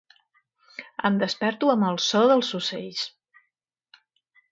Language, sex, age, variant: Catalan, female, 40-49, Central